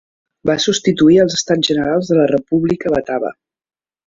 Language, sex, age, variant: Catalan, female, 40-49, Central